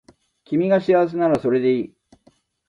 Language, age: Japanese, 60-69